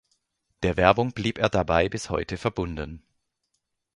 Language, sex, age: German, male, 40-49